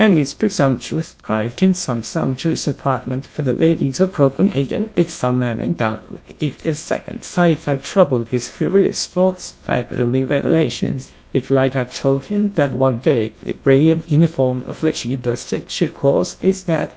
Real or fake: fake